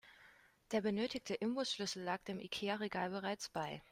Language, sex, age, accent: German, female, 19-29, Deutschland Deutsch